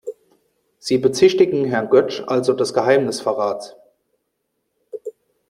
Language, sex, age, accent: German, male, 30-39, Deutschland Deutsch